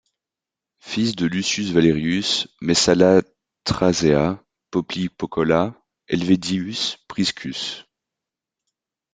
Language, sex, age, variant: French, male, 19-29, Français de métropole